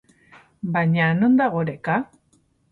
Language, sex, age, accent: Basque, female, 40-49, Mendebalekoa (Araba, Bizkaia, Gipuzkoako mendebaleko herri batzuk)